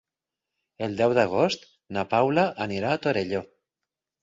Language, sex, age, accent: Catalan, male, 40-49, valencià